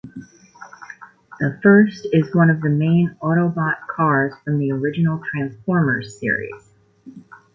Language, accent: English, United States English